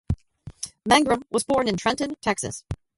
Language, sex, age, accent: English, female, 50-59, United States English